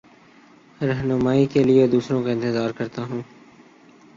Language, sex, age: Urdu, male, 19-29